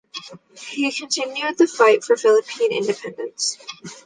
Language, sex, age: English, female, under 19